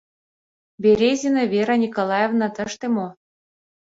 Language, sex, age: Mari, female, 30-39